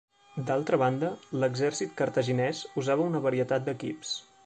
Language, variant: Catalan, Central